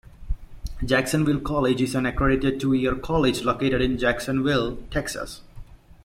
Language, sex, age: English, male, 19-29